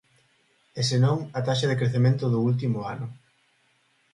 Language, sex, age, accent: Galician, male, 19-29, Central (sen gheada)